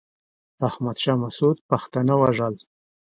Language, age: Pashto, 40-49